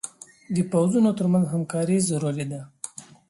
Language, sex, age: Pashto, male, 19-29